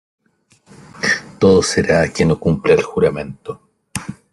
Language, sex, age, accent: Spanish, male, 30-39, Chileno: Chile, Cuyo